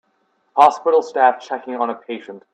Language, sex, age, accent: English, male, under 19, United States English